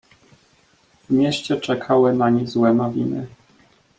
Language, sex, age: Polish, male, 19-29